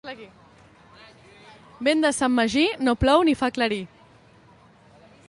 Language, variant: Catalan, Central